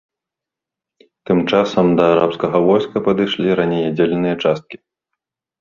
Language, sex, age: Belarusian, male, 30-39